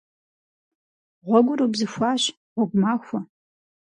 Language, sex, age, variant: Kabardian, female, 30-39, Адыгэбзэ (Къэбэрдей, Кирил, Урысей)